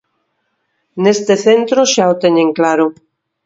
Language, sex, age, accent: Galician, female, 50-59, Oriental (común en zona oriental)